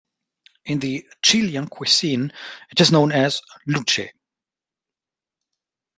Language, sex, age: English, male, 30-39